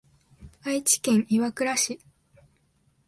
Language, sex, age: Japanese, female, 19-29